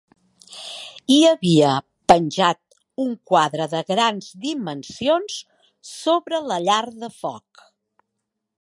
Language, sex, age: Catalan, female, 60-69